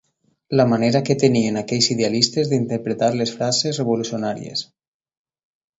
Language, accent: Catalan, valencià